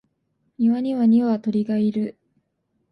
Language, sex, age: Japanese, female, 19-29